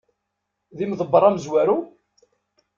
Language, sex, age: Kabyle, male, 60-69